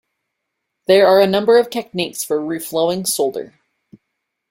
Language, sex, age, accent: English, female, 19-29, Canadian English